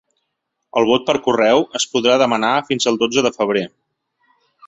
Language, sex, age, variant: Catalan, male, 40-49, Central